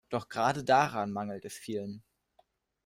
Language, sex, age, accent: German, male, under 19, Deutschland Deutsch